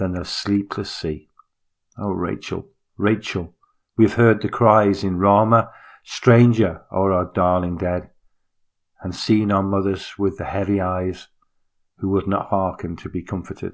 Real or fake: real